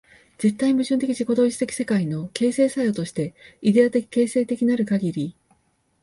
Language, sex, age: Japanese, female, 40-49